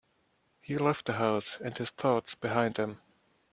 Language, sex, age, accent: English, male, 19-29, England English